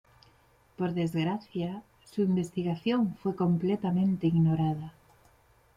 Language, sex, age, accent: Spanish, female, 50-59, España: Centro-Sur peninsular (Madrid, Toledo, Castilla-La Mancha)